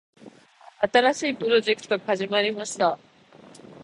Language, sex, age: Japanese, female, 19-29